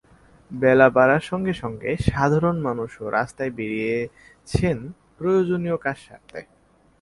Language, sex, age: Bengali, male, 19-29